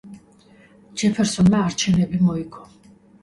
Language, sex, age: Georgian, female, 50-59